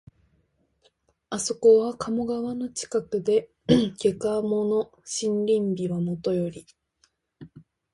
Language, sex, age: Japanese, female, 19-29